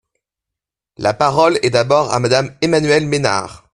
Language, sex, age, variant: French, male, 19-29, Français de métropole